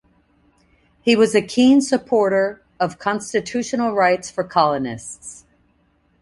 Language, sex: English, female